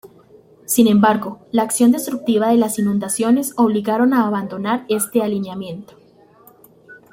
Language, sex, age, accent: Spanish, female, under 19, Andino-Pacífico: Colombia, Perú, Ecuador, oeste de Bolivia y Venezuela andina